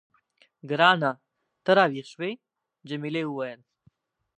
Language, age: Pashto, under 19